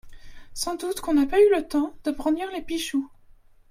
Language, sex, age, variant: French, female, 19-29, Français de métropole